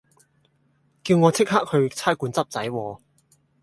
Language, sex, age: Cantonese, male, 19-29